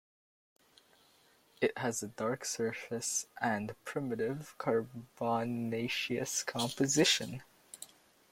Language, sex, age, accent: English, male, under 19, Canadian English